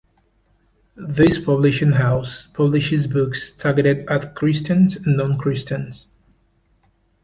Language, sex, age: English, male, 30-39